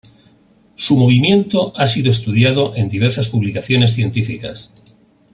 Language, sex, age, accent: Spanish, male, 50-59, España: Norte peninsular (Asturias, Castilla y León, Cantabria, País Vasco, Navarra, Aragón, La Rioja, Guadalajara, Cuenca)